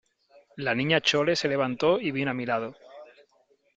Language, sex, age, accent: Spanish, male, 40-49, España: Sur peninsular (Andalucia, Extremadura, Murcia)